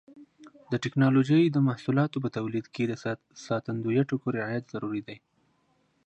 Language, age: Pashto, 19-29